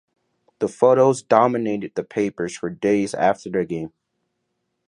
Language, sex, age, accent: English, male, under 19, United States English